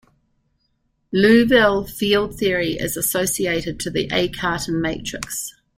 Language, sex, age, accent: English, female, 60-69, New Zealand English